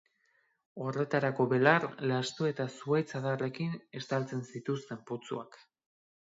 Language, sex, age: Basque, male, 30-39